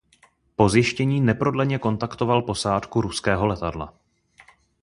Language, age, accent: Czech, 19-29, pražský